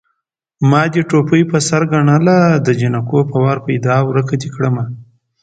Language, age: Pashto, 19-29